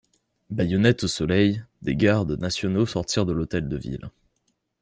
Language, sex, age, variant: French, male, 19-29, Français de métropole